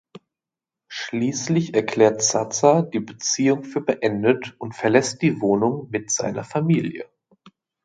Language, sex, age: German, male, 30-39